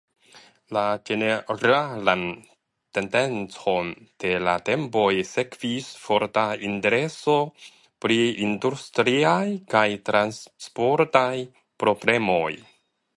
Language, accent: Esperanto, Internacia